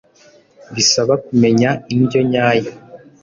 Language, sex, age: Kinyarwanda, female, 19-29